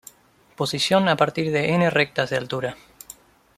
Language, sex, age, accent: Spanish, male, 19-29, Rioplatense: Argentina, Uruguay, este de Bolivia, Paraguay